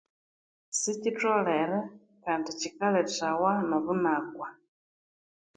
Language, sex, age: Konzo, female, 30-39